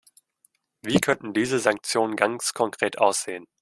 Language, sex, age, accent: German, male, 19-29, Deutschland Deutsch